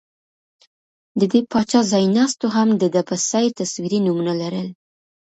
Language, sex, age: Pashto, female, under 19